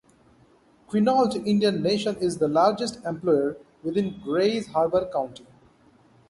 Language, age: English, 30-39